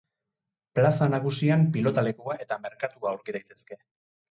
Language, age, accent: Basque, 40-49, Erdialdekoa edo Nafarra (Gipuzkoa, Nafarroa)